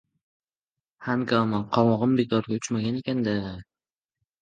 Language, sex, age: Uzbek, male, under 19